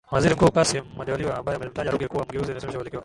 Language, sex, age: Swahili, male, 19-29